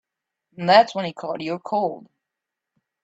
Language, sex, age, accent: English, female, 30-39, United States English